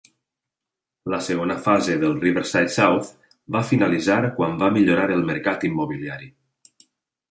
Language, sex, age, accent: Catalan, male, 30-39, valencià